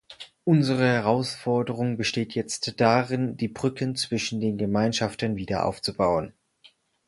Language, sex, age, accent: German, male, 19-29, Deutschland Deutsch